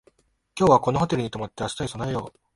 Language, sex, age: Japanese, male, 19-29